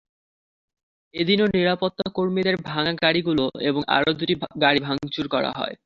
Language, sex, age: Bengali, male, under 19